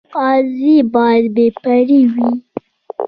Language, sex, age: Pashto, female, under 19